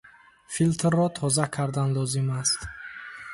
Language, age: Tajik, 19-29